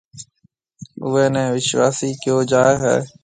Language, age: Marwari (Pakistan), 40-49